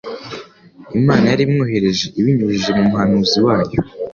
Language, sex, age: Kinyarwanda, male, under 19